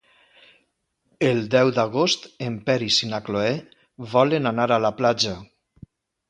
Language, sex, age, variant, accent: Catalan, male, 50-59, Valencià central, valencià